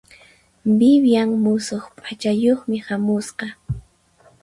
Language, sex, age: Puno Quechua, female, 19-29